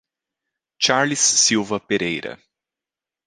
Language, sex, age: Portuguese, male, 30-39